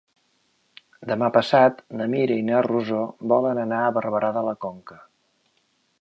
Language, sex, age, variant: Catalan, male, 50-59, Central